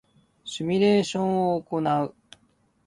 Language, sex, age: Japanese, male, 30-39